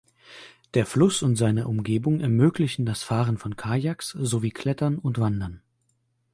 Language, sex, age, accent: German, male, 19-29, Deutschland Deutsch